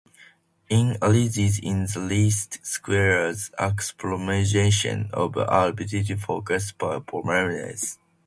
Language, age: English, under 19